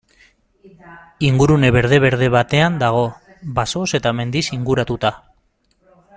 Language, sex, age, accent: Basque, male, 30-39, Mendebalekoa (Araba, Bizkaia, Gipuzkoako mendebaleko herri batzuk)